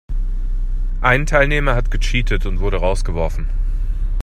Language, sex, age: German, male, 30-39